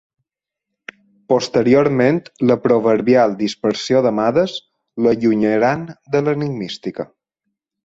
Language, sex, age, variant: Catalan, male, 30-39, Balear